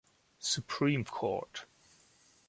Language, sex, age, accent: German, male, 40-49, Deutschland Deutsch